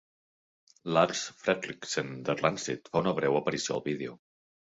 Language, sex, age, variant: Catalan, male, 30-39, Central